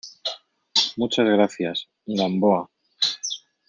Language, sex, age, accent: Spanish, male, 30-39, España: Centro-Sur peninsular (Madrid, Toledo, Castilla-La Mancha)